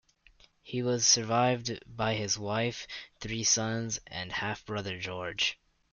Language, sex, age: English, male, under 19